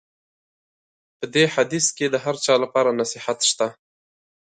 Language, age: Pashto, 19-29